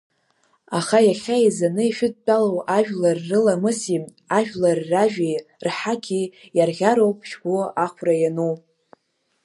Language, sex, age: Abkhazian, female, under 19